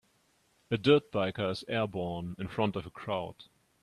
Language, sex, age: English, male, 30-39